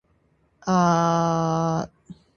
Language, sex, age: Japanese, female, 19-29